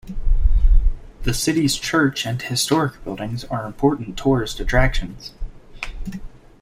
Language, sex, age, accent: English, male, under 19, United States English